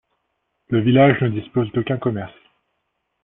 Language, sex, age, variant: French, male, 19-29, Français de métropole